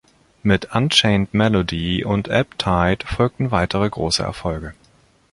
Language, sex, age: German, male, 30-39